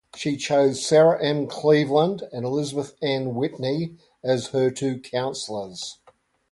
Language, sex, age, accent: English, male, 60-69, Australian English